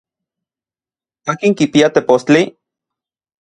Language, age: Orizaba Nahuatl, 30-39